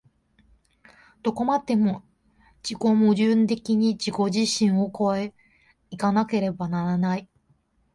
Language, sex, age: Japanese, female, 19-29